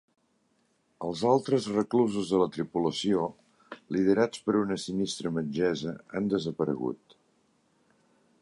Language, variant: Catalan, Central